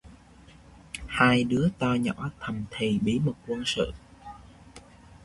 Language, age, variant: Vietnamese, 19-29, Sài Gòn